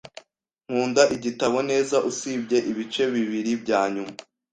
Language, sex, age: Kinyarwanda, male, 19-29